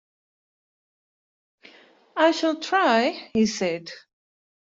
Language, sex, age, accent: English, female, 50-59, Southern African (South Africa, Zimbabwe, Namibia)